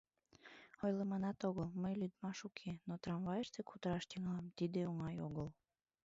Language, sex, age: Mari, female, 19-29